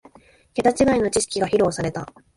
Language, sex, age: Japanese, female, 19-29